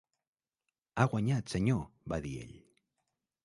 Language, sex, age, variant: Catalan, male, 40-49, Central